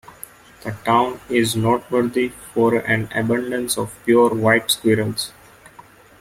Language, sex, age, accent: English, male, 19-29, India and South Asia (India, Pakistan, Sri Lanka)